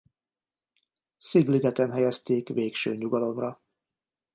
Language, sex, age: Hungarian, male, 50-59